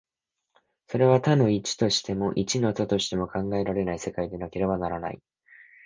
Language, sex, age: Japanese, male, 19-29